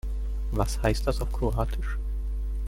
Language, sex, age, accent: German, male, 30-39, Deutschland Deutsch